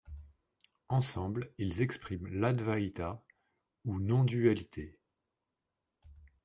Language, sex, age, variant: French, male, 40-49, Français de métropole